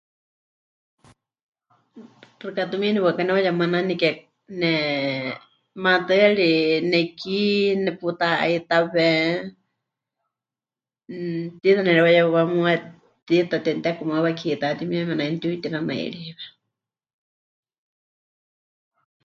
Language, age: Huichol, 30-39